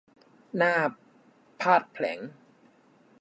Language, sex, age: Thai, male, 19-29